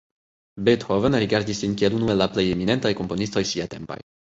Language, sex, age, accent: Esperanto, male, 19-29, Internacia